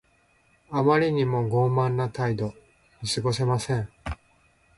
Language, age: Japanese, 40-49